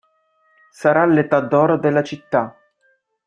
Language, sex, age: Italian, male, 19-29